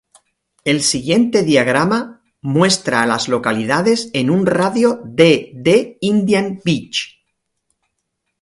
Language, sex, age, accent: Spanish, male, 50-59, España: Sur peninsular (Andalucia, Extremadura, Murcia)